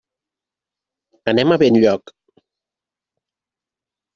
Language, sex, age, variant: Catalan, male, 50-59, Central